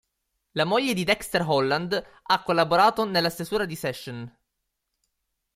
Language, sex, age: Italian, male, 19-29